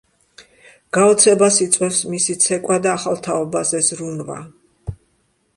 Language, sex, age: Georgian, female, 60-69